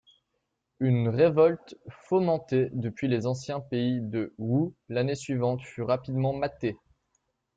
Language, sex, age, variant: French, male, 19-29, Français de métropole